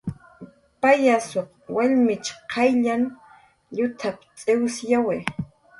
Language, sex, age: Jaqaru, female, 40-49